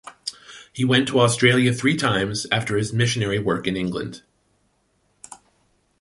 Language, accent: English, United States English